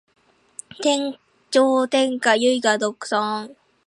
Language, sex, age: Japanese, female, 19-29